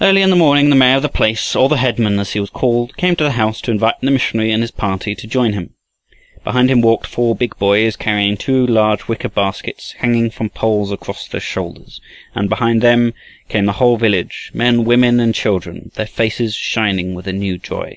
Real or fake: real